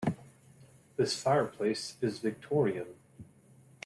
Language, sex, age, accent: English, male, 30-39, United States English